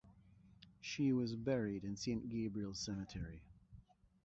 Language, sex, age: English, male, 40-49